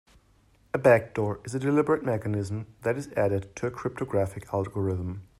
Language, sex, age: English, male, 30-39